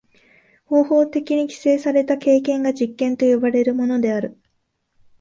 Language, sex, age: Japanese, female, 19-29